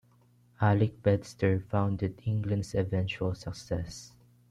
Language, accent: English, Filipino